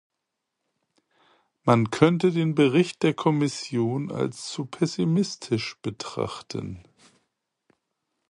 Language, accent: German, Deutschland Deutsch